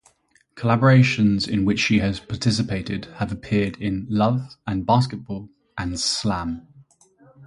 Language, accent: English, England English